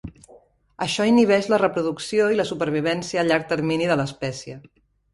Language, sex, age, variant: Catalan, female, 40-49, Central